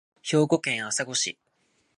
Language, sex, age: Japanese, male, 19-29